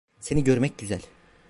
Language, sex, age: Turkish, male, 19-29